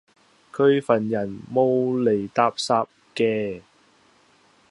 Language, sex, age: Cantonese, male, 30-39